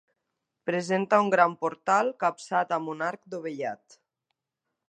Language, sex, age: Catalan, female, 30-39